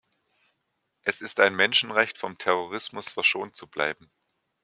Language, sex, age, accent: German, male, 40-49, Deutschland Deutsch